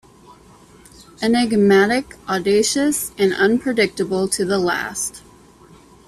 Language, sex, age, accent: English, female, 40-49, United States English